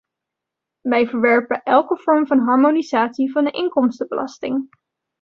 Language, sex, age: Dutch, female, 19-29